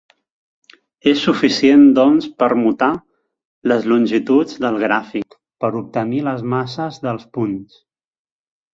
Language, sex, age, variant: Catalan, male, 19-29, Central